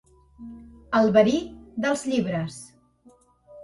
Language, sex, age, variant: Catalan, female, 40-49, Central